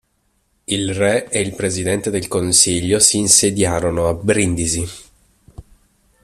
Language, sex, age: Italian, male, 19-29